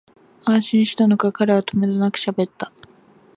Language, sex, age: Japanese, female, under 19